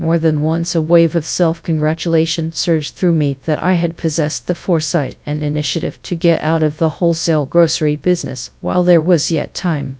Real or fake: fake